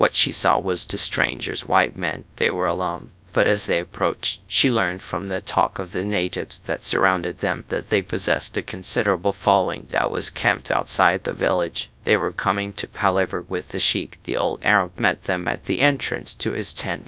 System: TTS, GradTTS